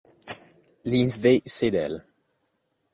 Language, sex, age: Italian, male, 30-39